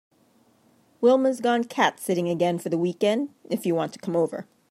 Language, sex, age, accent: English, female, 30-39, United States English